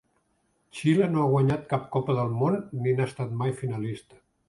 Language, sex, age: Catalan, male, 70-79